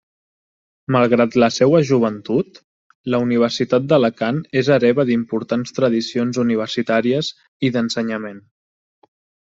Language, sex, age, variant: Catalan, male, 19-29, Septentrional